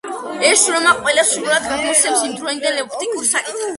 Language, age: Georgian, under 19